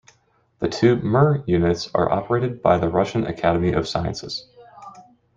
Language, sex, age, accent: English, male, 30-39, United States English